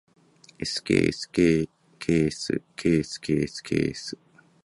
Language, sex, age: Japanese, male, 30-39